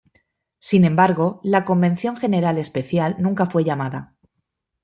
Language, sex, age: Spanish, female, 30-39